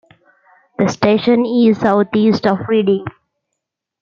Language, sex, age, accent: English, female, 19-29, India and South Asia (India, Pakistan, Sri Lanka)